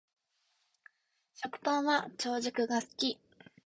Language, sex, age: Japanese, female, 19-29